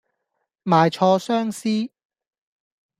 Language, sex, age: Cantonese, male, 19-29